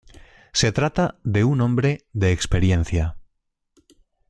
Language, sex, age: Spanish, male, 40-49